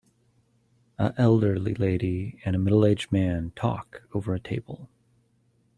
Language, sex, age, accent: English, male, 40-49, United States English